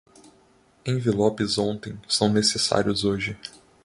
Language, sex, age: Portuguese, male, 19-29